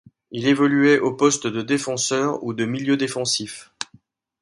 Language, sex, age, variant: French, male, 50-59, Français de métropole